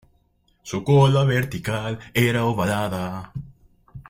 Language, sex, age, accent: Spanish, male, 19-29, Andino-Pacífico: Colombia, Perú, Ecuador, oeste de Bolivia y Venezuela andina